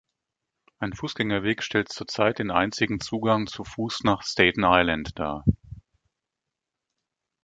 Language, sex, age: German, male, 50-59